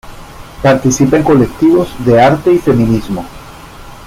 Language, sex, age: Spanish, male, 50-59